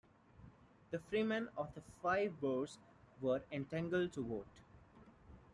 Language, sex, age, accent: English, male, 19-29, India and South Asia (India, Pakistan, Sri Lanka)